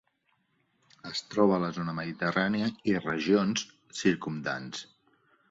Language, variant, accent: Catalan, Central, Barceloní